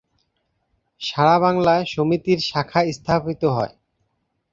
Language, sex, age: Bengali, male, 30-39